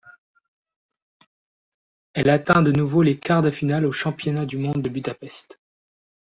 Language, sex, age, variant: French, male, under 19, Français de métropole